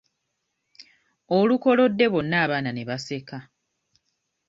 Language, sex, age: Ganda, female, 30-39